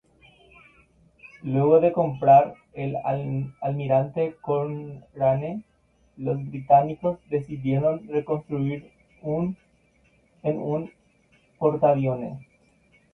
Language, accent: Spanish, Rioplatense: Argentina, Uruguay, este de Bolivia, Paraguay